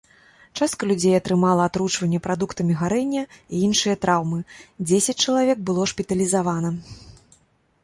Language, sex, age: Belarusian, female, 40-49